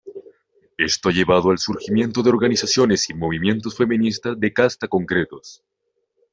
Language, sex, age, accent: Spanish, male, under 19, Andino-Pacífico: Colombia, Perú, Ecuador, oeste de Bolivia y Venezuela andina